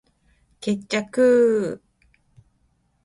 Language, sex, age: Japanese, female, 50-59